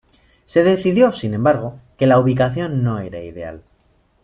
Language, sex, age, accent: Spanish, male, 30-39, España: Norte peninsular (Asturias, Castilla y León, Cantabria, País Vasco, Navarra, Aragón, La Rioja, Guadalajara, Cuenca)